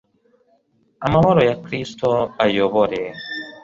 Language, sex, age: Kinyarwanda, male, 19-29